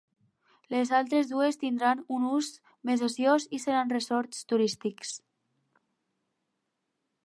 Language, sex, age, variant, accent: Catalan, female, under 19, Alacantí, aprenent (recent, des del castellà)